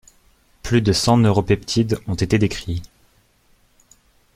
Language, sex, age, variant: French, male, 19-29, Français de métropole